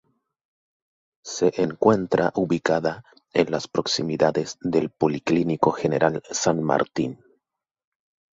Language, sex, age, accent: Spanish, male, 19-29, Chileno: Chile, Cuyo